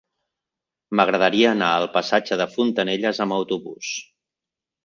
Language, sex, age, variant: Catalan, male, 50-59, Central